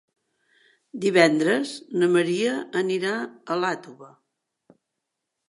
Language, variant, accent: Catalan, Central, septentrional